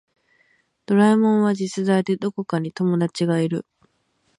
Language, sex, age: Japanese, female, 19-29